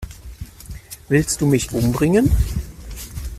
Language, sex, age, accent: German, male, 30-39, Deutschland Deutsch